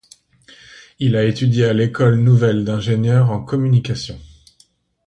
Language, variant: French, Français d'Europe